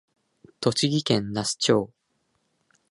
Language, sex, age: Japanese, male, 19-29